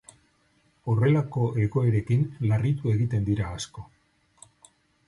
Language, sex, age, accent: Basque, male, 50-59, Mendebalekoa (Araba, Bizkaia, Gipuzkoako mendebaleko herri batzuk)